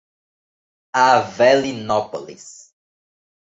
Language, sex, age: Portuguese, male, 19-29